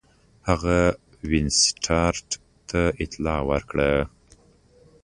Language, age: Pashto, 19-29